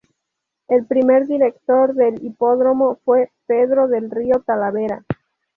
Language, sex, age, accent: Spanish, female, 19-29, México